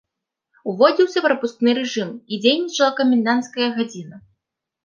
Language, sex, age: Belarusian, female, 19-29